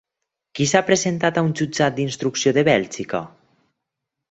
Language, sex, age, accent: Catalan, male, 19-29, valencià